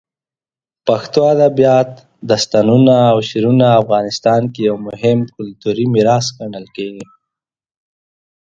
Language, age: Pashto, 19-29